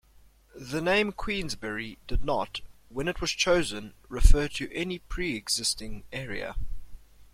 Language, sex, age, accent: English, male, 19-29, Southern African (South Africa, Zimbabwe, Namibia)